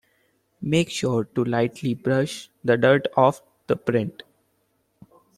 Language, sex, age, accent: English, male, 19-29, India and South Asia (India, Pakistan, Sri Lanka)